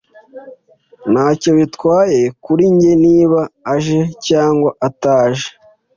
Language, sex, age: Kinyarwanda, male, 19-29